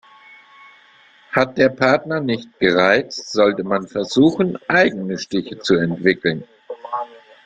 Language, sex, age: German, male, 40-49